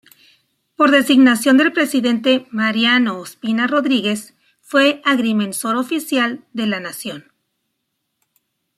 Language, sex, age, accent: Spanish, female, 40-49, México